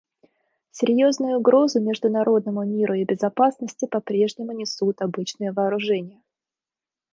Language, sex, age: Russian, female, 19-29